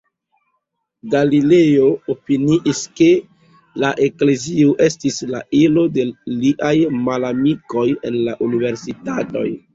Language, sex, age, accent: Esperanto, male, 30-39, Internacia